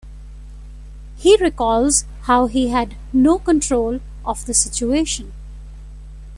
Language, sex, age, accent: English, female, 50-59, India and South Asia (India, Pakistan, Sri Lanka)